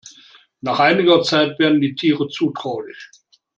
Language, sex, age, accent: German, male, 60-69, Deutschland Deutsch